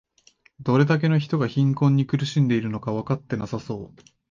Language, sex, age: Japanese, male, 19-29